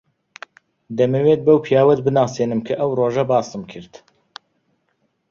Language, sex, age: Central Kurdish, male, 30-39